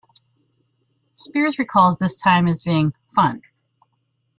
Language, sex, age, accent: English, female, 60-69, United States English